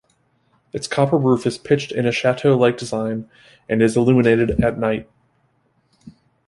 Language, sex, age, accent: English, male, 30-39, United States English